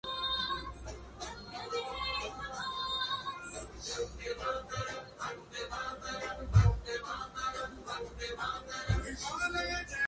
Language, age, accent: English, 19-29, India and South Asia (India, Pakistan, Sri Lanka); Malaysian English